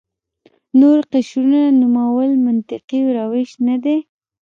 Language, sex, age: Pashto, female, 19-29